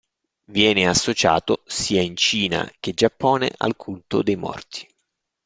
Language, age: Italian, 40-49